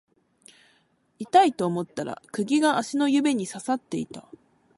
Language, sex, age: Japanese, female, 19-29